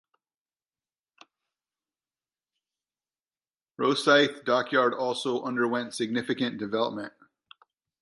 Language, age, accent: English, 50-59, United States English